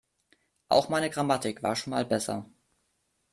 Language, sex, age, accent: German, male, under 19, Deutschland Deutsch